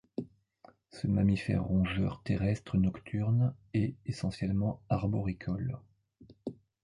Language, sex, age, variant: French, male, 50-59, Français de métropole